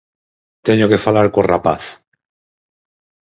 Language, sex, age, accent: Galician, male, 40-49, Central (gheada)